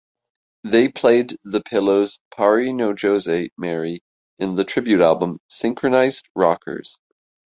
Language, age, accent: English, 30-39, Canadian English